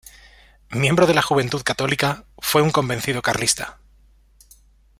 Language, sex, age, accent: Spanish, male, 30-39, España: Centro-Sur peninsular (Madrid, Toledo, Castilla-La Mancha)